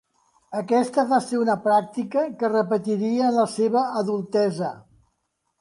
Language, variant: Catalan, Central